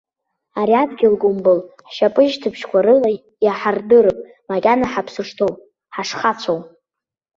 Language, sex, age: Abkhazian, female, under 19